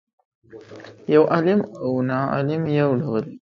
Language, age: Pashto, 19-29